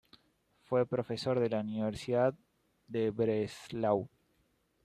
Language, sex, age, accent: Spanish, male, 19-29, Rioplatense: Argentina, Uruguay, este de Bolivia, Paraguay